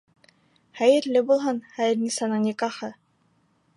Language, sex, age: Bashkir, female, 19-29